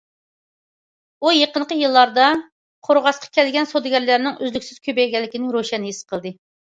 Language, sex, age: Uyghur, female, 40-49